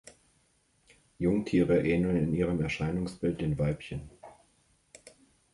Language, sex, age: German, male, 30-39